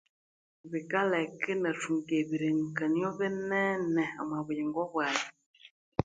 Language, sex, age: Konzo, female, 30-39